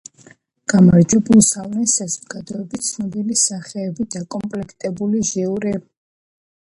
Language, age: Georgian, under 19